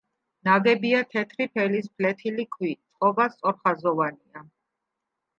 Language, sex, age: Georgian, female, 40-49